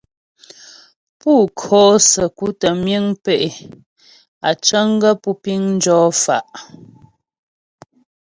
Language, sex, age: Ghomala, female, 30-39